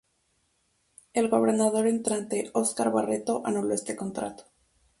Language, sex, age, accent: Spanish, female, 19-29, México